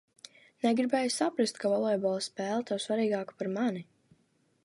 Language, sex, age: Latvian, female, under 19